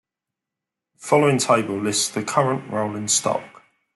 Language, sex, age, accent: English, male, 19-29, England English